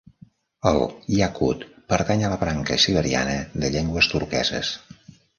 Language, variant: Catalan, Central